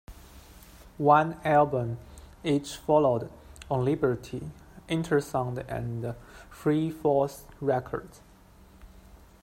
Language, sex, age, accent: English, male, 19-29, United States English